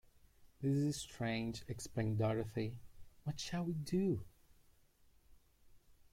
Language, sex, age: English, male, 30-39